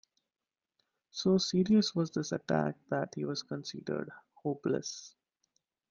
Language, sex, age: English, male, 19-29